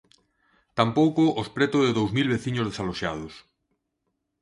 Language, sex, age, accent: Galician, male, 40-49, Normativo (estándar); Neofalante